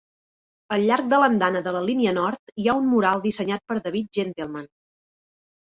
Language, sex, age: Catalan, female, 40-49